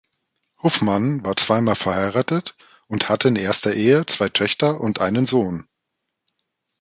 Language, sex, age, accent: German, male, 40-49, Deutschland Deutsch